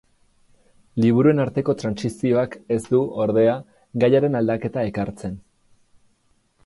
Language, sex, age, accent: Basque, male, 30-39, Erdialdekoa edo Nafarra (Gipuzkoa, Nafarroa)